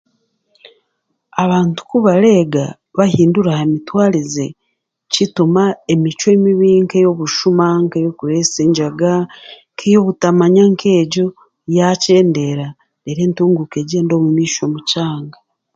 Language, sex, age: Chiga, female, 40-49